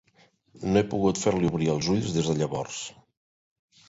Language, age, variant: Catalan, 70-79, Central